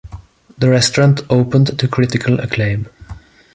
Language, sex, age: English, male, 30-39